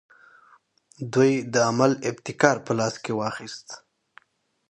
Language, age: Pashto, 19-29